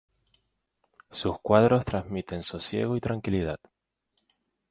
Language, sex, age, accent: Spanish, male, 19-29, España: Islas Canarias